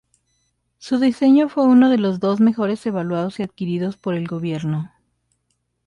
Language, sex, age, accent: Spanish, female, 30-39, México